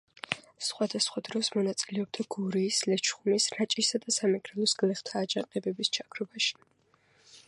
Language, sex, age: Georgian, female, 19-29